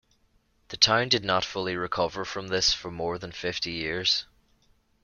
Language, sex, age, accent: English, male, 30-39, Irish English